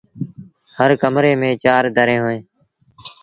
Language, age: Sindhi Bhil, 19-29